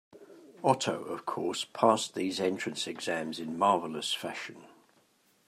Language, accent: English, England English